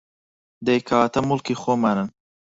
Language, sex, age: Central Kurdish, male, 19-29